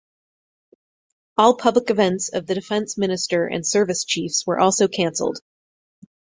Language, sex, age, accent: English, female, 40-49, United States English